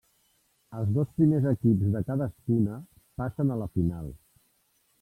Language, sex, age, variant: Catalan, male, 50-59, Central